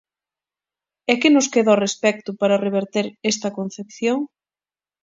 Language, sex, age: Galician, female, 30-39